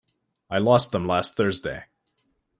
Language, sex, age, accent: English, male, 19-29, Canadian English